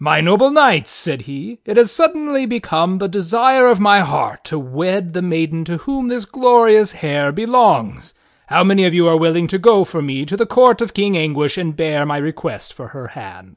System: none